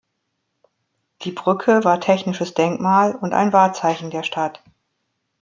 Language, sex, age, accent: German, female, 40-49, Deutschland Deutsch